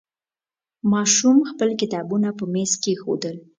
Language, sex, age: Pashto, female, 19-29